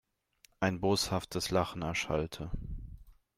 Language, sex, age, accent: German, male, 19-29, Deutschland Deutsch